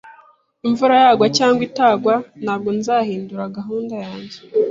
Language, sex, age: Kinyarwanda, female, 19-29